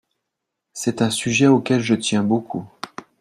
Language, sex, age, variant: French, male, 40-49, Français de métropole